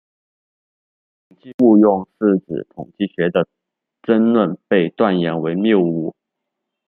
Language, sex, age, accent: Chinese, male, 19-29, 出生地：四川省